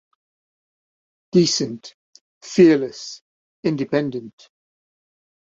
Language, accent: English, England English